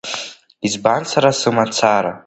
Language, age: Abkhazian, under 19